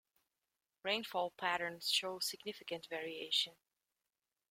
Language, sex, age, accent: English, female, 19-29, Welsh English